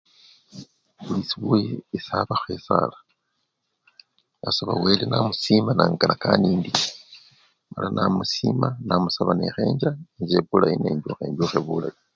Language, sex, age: Luyia, male, 50-59